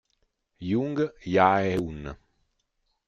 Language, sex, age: Italian, male, 40-49